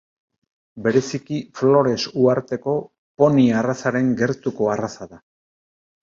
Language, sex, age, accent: Basque, male, 60-69, Erdialdekoa edo Nafarra (Gipuzkoa, Nafarroa)